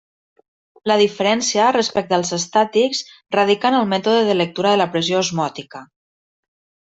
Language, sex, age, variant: Catalan, female, 30-39, Septentrional